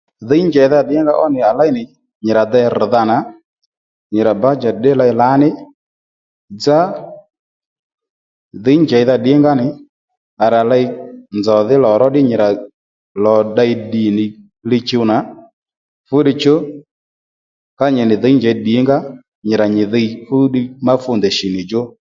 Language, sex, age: Lendu, male, 30-39